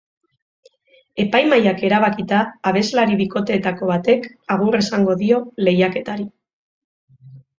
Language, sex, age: Basque, female, 30-39